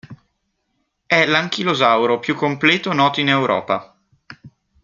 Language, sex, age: Italian, male, 19-29